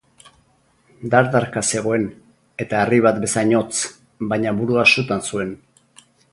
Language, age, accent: Basque, 60-69, Erdialdekoa edo Nafarra (Gipuzkoa, Nafarroa)